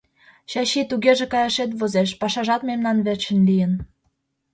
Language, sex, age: Mari, female, 19-29